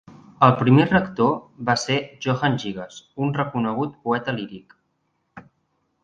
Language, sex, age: Catalan, male, 19-29